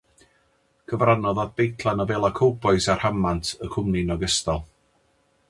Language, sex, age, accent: Welsh, male, 40-49, Y Deyrnas Unedig Cymraeg